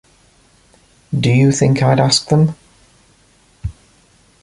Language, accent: English, England English